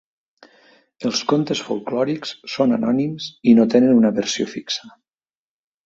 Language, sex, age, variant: Catalan, male, 50-59, Nord-Occidental